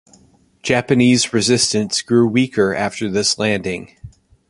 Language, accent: English, United States English